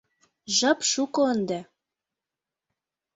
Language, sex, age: Mari, female, under 19